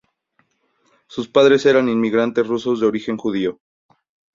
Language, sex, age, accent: Spanish, male, 19-29, México